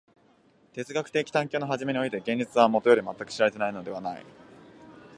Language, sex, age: Japanese, male, 19-29